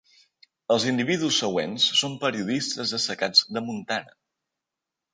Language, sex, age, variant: Catalan, male, 19-29, Balear